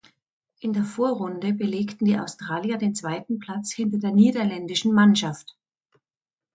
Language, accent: German, Deutschland Deutsch